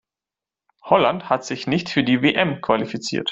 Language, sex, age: German, male, 30-39